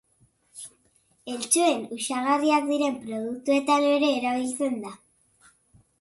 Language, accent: Basque, Erdialdekoa edo Nafarra (Gipuzkoa, Nafarroa)